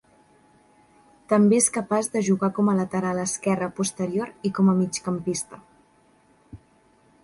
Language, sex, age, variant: Catalan, female, 19-29, Central